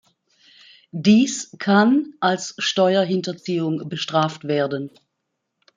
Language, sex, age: German, female, 50-59